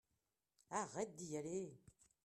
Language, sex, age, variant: French, female, 60-69, Français de métropole